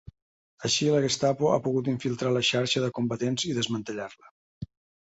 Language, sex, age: Catalan, male, 50-59